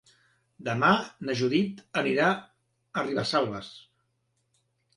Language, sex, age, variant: Catalan, male, 40-49, Central